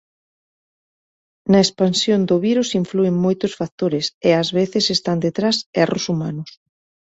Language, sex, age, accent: Galician, female, 40-49, Normativo (estándar)